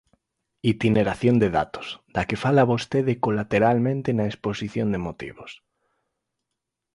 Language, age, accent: Galician, 19-29, Normativo (estándar)